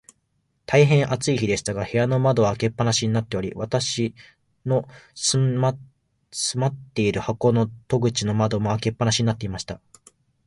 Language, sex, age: Japanese, male, 19-29